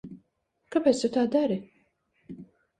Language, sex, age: Latvian, female, 30-39